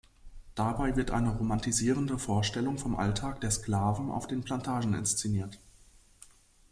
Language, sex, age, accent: German, male, 19-29, Deutschland Deutsch